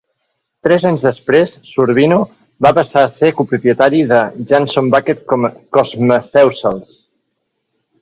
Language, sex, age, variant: Catalan, male, 40-49, Central